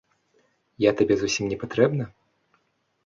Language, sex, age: Belarusian, male, 19-29